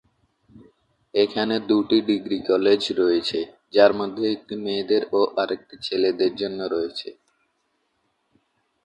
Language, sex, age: Bengali, male, under 19